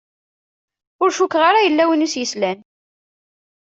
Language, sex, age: Kabyle, female, 19-29